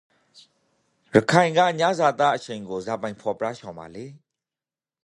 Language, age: Rakhine, 30-39